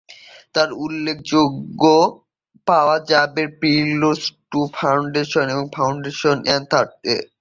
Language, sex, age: Bengali, male, 19-29